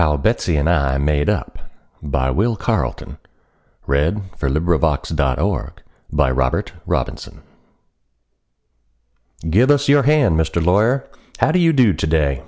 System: none